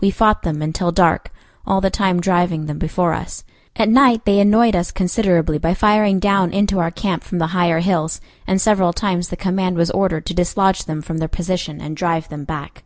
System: none